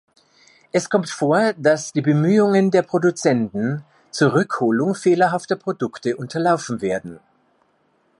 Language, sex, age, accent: German, male, 60-69, Österreichisches Deutsch